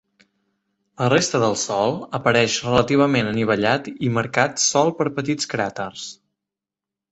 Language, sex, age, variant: Catalan, male, 19-29, Septentrional